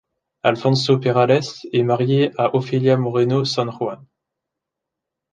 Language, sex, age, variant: French, male, 19-29, Français de métropole